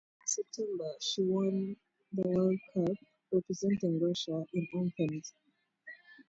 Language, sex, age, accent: English, female, 19-29, England English